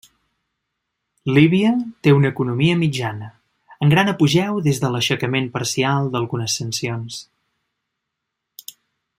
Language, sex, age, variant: Catalan, male, 30-39, Central